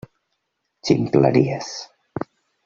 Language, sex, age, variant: Catalan, male, 30-39, Central